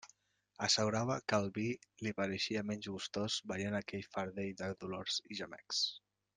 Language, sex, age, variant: Catalan, male, 30-39, Central